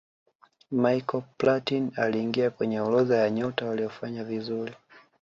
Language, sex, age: Swahili, male, 19-29